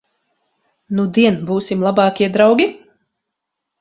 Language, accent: Latvian, Latgaliešu